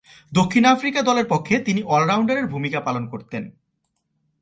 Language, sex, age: Bengali, male, 19-29